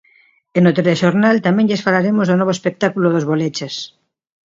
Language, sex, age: Galician, female, 60-69